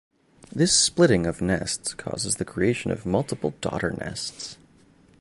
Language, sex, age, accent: English, male, 19-29, Canadian English